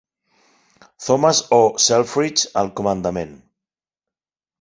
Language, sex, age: Catalan, male, 40-49